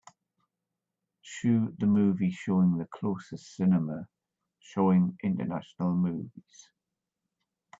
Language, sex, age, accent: English, male, 60-69, England English